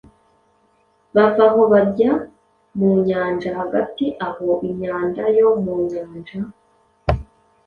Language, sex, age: Kinyarwanda, female, 30-39